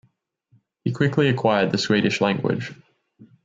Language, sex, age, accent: English, male, under 19, Australian English